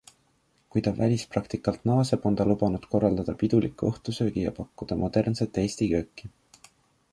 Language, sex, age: Estonian, male, 19-29